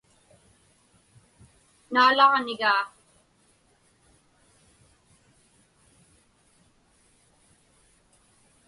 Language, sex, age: Inupiaq, female, 80-89